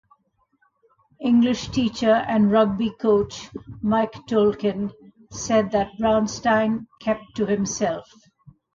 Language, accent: English, India and South Asia (India, Pakistan, Sri Lanka)